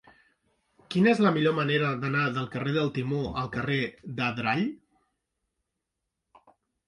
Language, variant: Catalan, Central